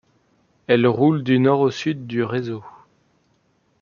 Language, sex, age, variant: French, male, 19-29, Français de métropole